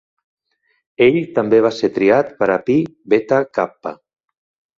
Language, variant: Catalan, Central